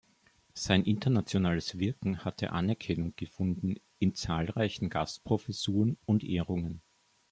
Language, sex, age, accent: German, male, 19-29, Österreichisches Deutsch